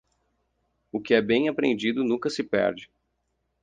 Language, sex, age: Portuguese, male, 19-29